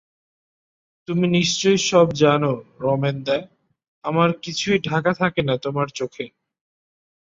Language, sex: Bengali, male